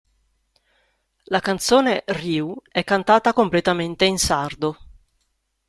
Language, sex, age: Italian, female, 30-39